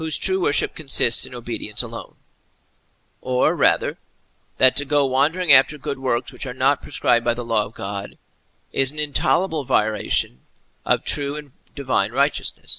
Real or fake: real